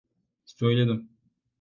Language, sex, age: Turkish, male, 19-29